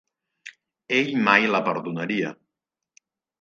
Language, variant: Catalan, Central